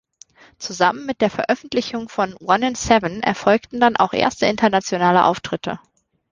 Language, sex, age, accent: German, female, 19-29, Deutschland Deutsch